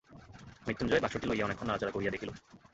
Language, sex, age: Bengali, male, 19-29